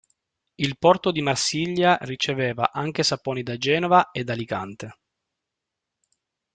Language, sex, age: Italian, male, 30-39